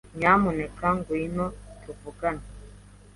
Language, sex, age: Kinyarwanda, female, 19-29